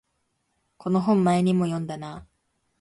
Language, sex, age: Japanese, female, under 19